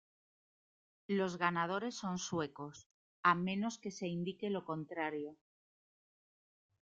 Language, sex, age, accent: Spanish, female, 30-39, España: Norte peninsular (Asturias, Castilla y León, Cantabria, País Vasco, Navarra, Aragón, La Rioja, Guadalajara, Cuenca)